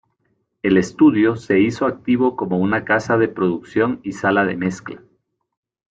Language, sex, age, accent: Spanish, male, 40-49, América central